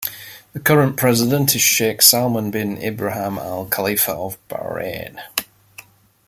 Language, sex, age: English, male, 40-49